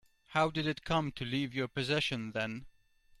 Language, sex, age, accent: English, male, 40-49, England English